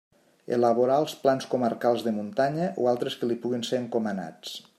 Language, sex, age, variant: Catalan, male, 40-49, Nord-Occidental